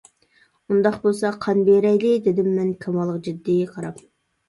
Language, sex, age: Uyghur, female, 30-39